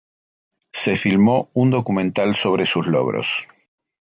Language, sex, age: Spanish, male, 50-59